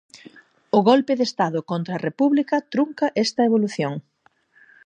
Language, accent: Galician, Normativo (estándar)